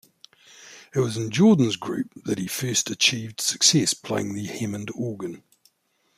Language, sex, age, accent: English, male, 50-59, New Zealand English